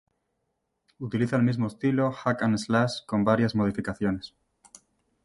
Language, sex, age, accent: Spanish, male, 30-39, España: Norte peninsular (Asturias, Castilla y León, Cantabria, País Vasco, Navarra, Aragón, La Rioja, Guadalajara, Cuenca)